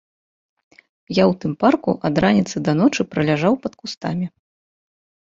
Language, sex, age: Belarusian, female, 19-29